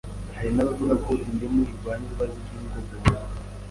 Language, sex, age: Kinyarwanda, female, 19-29